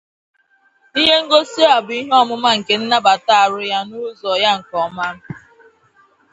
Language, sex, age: Igbo, female, 19-29